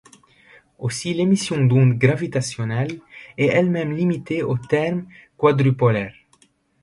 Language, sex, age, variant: French, male, 19-29, Français de métropole